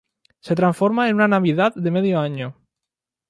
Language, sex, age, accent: Spanish, male, 19-29, España: Islas Canarias